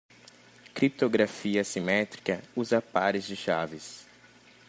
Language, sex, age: Portuguese, male, 19-29